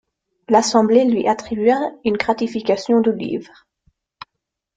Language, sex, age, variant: French, female, 19-29, Français de métropole